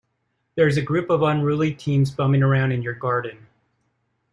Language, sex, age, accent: English, male, 40-49, United States English